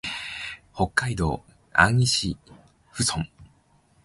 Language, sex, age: Japanese, male, 19-29